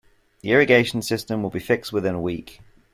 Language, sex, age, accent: English, male, 19-29, England English